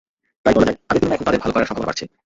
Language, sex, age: Bengali, male, 19-29